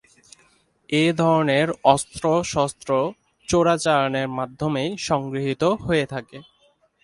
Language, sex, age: Bengali, male, 19-29